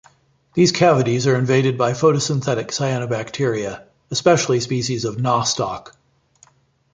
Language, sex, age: English, male, 40-49